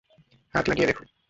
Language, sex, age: Bengali, male, 19-29